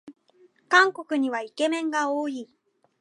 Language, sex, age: Japanese, female, 19-29